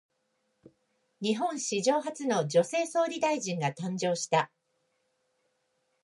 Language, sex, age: Japanese, female, 50-59